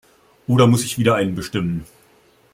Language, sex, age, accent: German, male, 30-39, Deutschland Deutsch